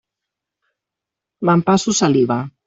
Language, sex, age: Catalan, female, 50-59